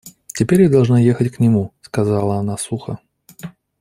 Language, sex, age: Russian, male, 30-39